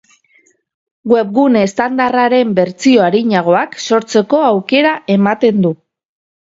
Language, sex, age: Basque, female, 30-39